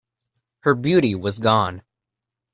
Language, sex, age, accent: English, male, under 19, United States English